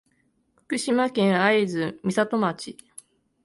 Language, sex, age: Japanese, female, 19-29